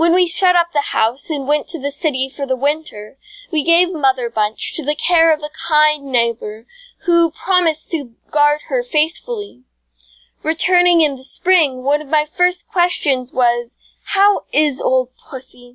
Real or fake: real